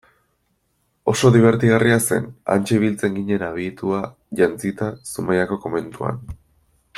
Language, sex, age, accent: Basque, male, 19-29, Erdialdekoa edo Nafarra (Gipuzkoa, Nafarroa)